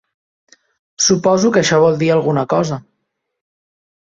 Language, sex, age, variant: Catalan, male, 19-29, Central